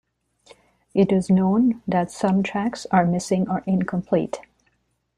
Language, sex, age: English, female, 50-59